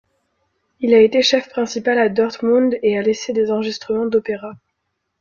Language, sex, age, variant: French, female, 19-29, Français de métropole